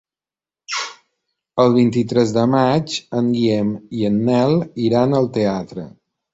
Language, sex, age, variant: Catalan, male, 50-59, Balear